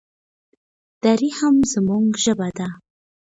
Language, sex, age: Pashto, female, 19-29